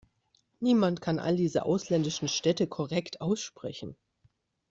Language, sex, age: German, female, 30-39